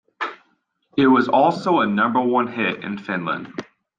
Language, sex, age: English, male, 19-29